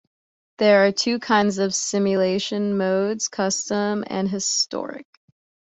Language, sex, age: English, female, 19-29